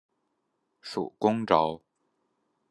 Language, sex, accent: Chinese, male, 出生地：河南省